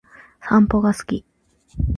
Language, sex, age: Japanese, female, 19-29